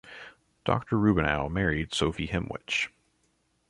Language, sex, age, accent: English, male, 30-39, United States English